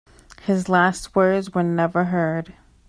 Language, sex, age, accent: English, female, 19-29, United States English